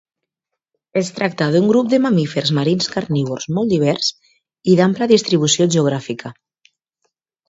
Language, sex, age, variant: Catalan, female, 30-39, Valencià septentrional